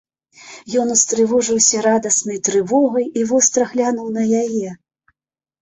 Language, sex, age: Belarusian, female, 50-59